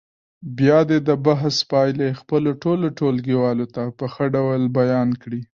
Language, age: Pashto, 19-29